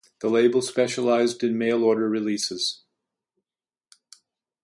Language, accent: English, Canadian English